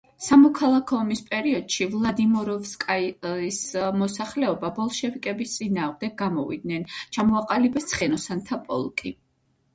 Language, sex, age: Georgian, female, 30-39